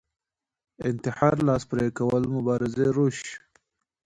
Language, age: Pashto, 19-29